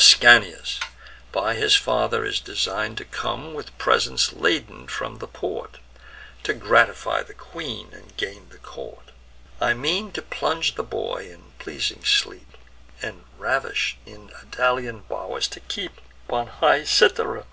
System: none